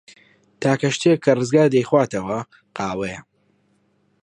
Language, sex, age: Central Kurdish, male, under 19